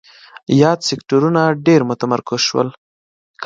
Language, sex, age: Pashto, male, 19-29